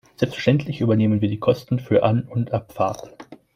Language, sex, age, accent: German, male, 19-29, Deutschland Deutsch